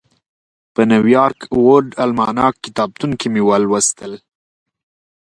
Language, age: Pashto, 19-29